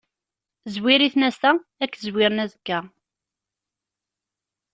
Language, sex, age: Kabyle, female, 19-29